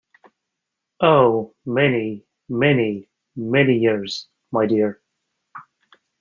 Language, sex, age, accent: English, male, 30-39, Canadian English